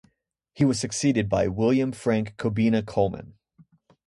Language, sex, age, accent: English, male, 19-29, United States English